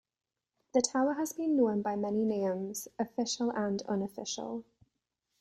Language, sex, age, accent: English, female, 30-39, England English